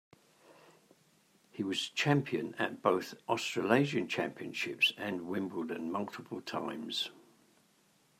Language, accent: English, England English